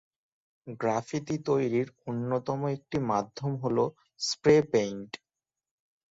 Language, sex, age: Bengali, male, 19-29